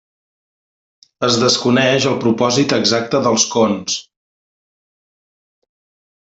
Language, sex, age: Catalan, male, 40-49